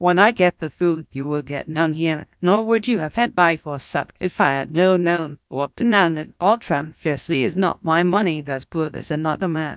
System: TTS, GlowTTS